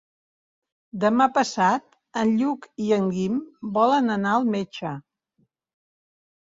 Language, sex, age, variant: Catalan, female, 60-69, Central